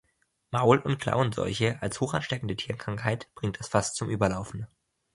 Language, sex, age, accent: German, male, under 19, Deutschland Deutsch